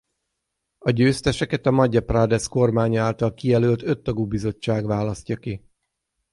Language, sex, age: Hungarian, male, 40-49